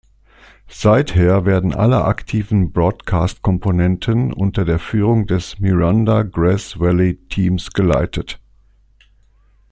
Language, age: German, 60-69